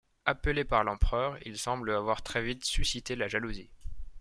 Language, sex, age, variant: French, male, 19-29, Français de métropole